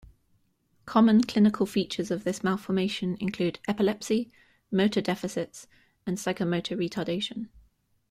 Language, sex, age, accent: English, female, 19-29, England English